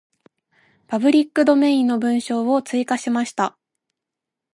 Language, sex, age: Japanese, female, 19-29